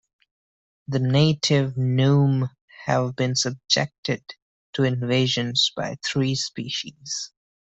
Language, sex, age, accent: English, male, 19-29, India and South Asia (India, Pakistan, Sri Lanka)